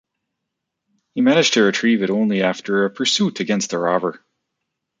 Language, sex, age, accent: English, male, 30-39, Canadian English